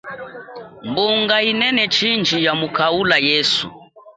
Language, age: Chokwe, 30-39